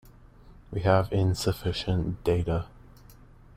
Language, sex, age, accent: English, male, under 19, United States English